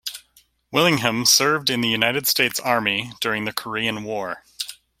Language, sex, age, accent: English, male, 40-49, United States English